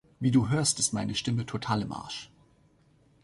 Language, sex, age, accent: German, male, 30-39, Deutschland Deutsch